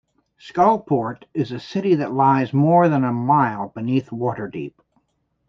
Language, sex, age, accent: English, male, 70-79, United States English